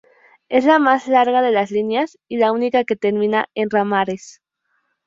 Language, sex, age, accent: Spanish, female, 19-29, México